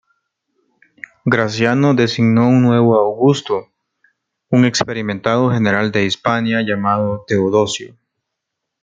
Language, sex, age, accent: Spanish, male, 19-29, América central